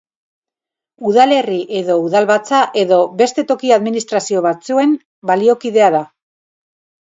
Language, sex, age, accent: Basque, female, 50-59, Mendebalekoa (Araba, Bizkaia, Gipuzkoako mendebaleko herri batzuk)